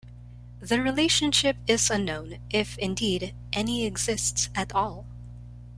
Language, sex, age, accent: English, female, 19-29, Filipino